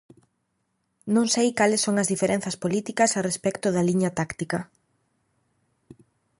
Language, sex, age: Galician, female, 30-39